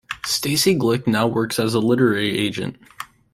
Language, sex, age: English, male, under 19